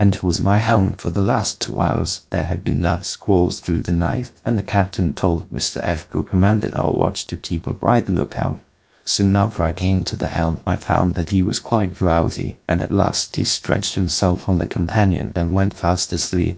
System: TTS, GlowTTS